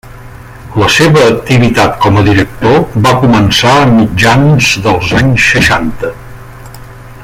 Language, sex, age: Catalan, male, 60-69